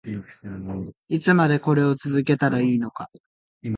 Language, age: Japanese, 19-29